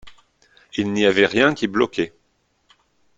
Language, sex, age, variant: French, male, 30-39, Français de métropole